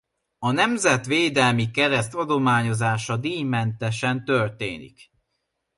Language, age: Hungarian, 19-29